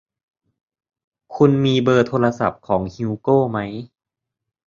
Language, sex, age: Thai, male, 19-29